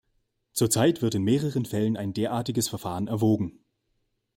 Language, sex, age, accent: German, male, 19-29, Deutschland Deutsch